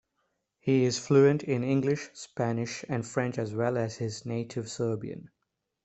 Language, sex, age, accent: English, male, 30-39, Southern African (South Africa, Zimbabwe, Namibia)